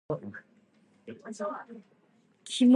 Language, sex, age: Tatar, female, under 19